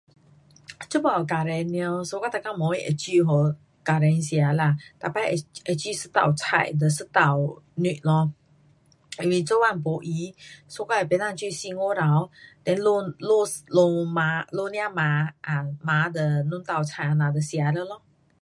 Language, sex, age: Pu-Xian Chinese, female, 40-49